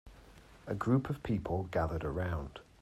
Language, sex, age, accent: English, male, 30-39, England English